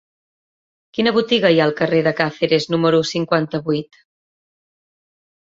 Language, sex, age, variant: Catalan, female, 40-49, Central